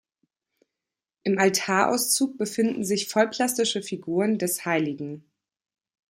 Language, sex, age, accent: German, female, 30-39, Deutschland Deutsch